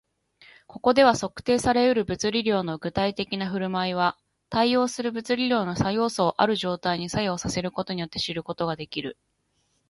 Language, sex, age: Japanese, female, 30-39